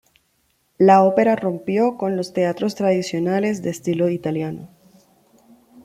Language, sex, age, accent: Spanish, female, 19-29, Andino-Pacífico: Colombia, Perú, Ecuador, oeste de Bolivia y Venezuela andina